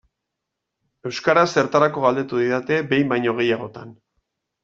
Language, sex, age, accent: Basque, male, 40-49, Mendebalekoa (Araba, Bizkaia, Gipuzkoako mendebaleko herri batzuk)